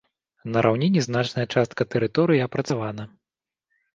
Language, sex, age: Belarusian, male, 30-39